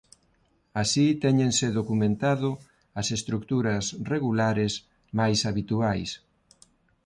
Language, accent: Galician, Neofalante